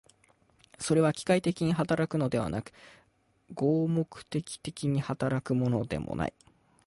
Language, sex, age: Japanese, male, 19-29